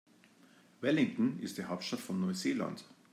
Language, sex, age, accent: German, male, 50-59, Deutschland Deutsch